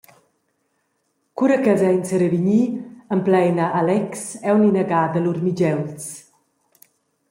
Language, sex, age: Romansh, female, 40-49